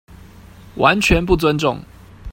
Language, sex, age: Chinese, male, 19-29